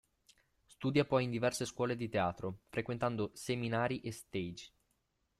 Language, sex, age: Italian, male, under 19